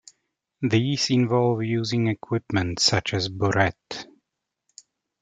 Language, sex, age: English, male, 40-49